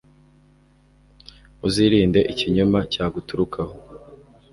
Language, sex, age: Kinyarwanda, male, 19-29